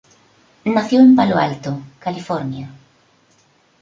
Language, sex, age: Spanish, female, 50-59